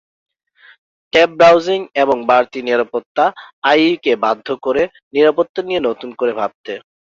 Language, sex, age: Bengali, male, 19-29